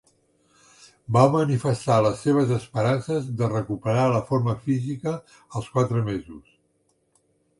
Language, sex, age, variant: Catalan, male, 60-69, Central